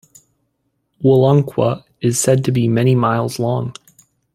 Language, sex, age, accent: English, male, 19-29, United States English